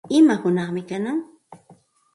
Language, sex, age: Santa Ana de Tusi Pasco Quechua, female, 40-49